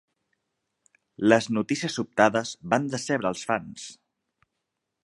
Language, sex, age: Catalan, male, 30-39